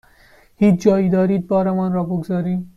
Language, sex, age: Persian, male, 19-29